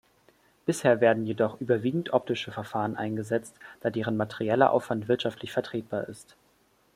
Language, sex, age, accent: German, male, 19-29, Deutschland Deutsch